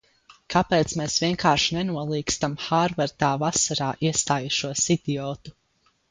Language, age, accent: Latvian, under 19, Vidzemes